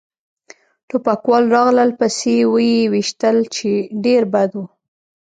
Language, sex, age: Pashto, female, 19-29